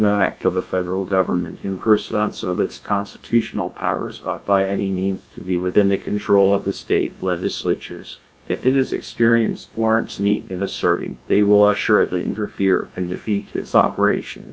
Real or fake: fake